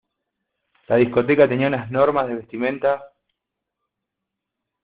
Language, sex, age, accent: Spanish, male, 40-49, Rioplatense: Argentina, Uruguay, este de Bolivia, Paraguay